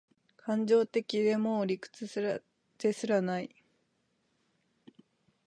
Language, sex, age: Japanese, female, 19-29